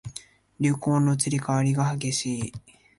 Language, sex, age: Japanese, male, 19-29